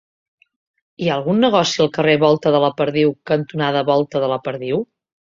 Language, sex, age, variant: Catalan, female, 40-49, Central